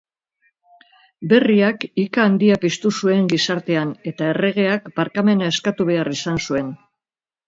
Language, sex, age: Basque, female, 70-79